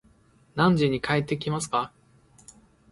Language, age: Japanese, 30-39